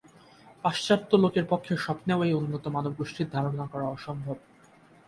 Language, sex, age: Bengali, male, 19-29